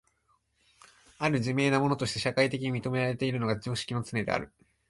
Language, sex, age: Japanese, male, 19-29